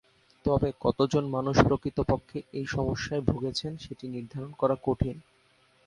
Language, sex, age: Bengali, male, 19-29